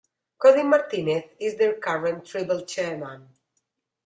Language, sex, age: English, female, 40-49